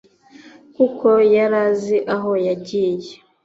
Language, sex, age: Kinyarwanda, female, 19-29